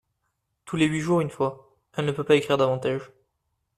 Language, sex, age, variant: French, male, 19-29, Français d'Europe